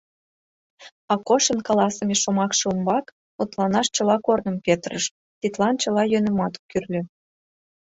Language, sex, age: Mari, female, 19-29